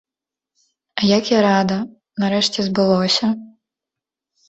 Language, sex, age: Belarusian, female, 19-29